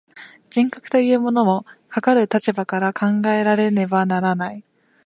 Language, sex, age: Japanese, female, 19-29